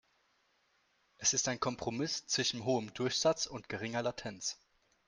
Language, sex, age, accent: German, male, 19-29, Deutschland Deutsch